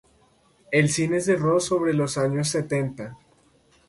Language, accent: Spanish, Andino-Pacífico: Colombia, Perú, Ecuador, oeste de Bolivia y Venezuela andina